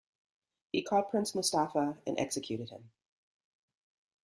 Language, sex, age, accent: English, female, 40-49, United States English